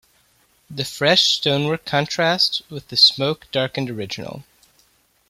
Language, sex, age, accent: English, male, 19-29, United States English